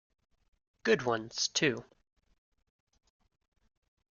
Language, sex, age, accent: English, male, 19-29, United States English